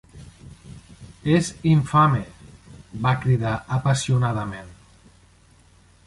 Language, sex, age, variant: Catalan, male, 50-59, Central